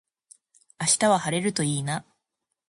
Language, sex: Japanese, female